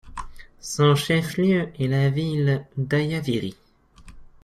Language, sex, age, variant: French, male, 19-29, Français de métropole